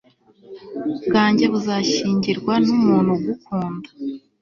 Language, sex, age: Kinyarwanda, female, 19-29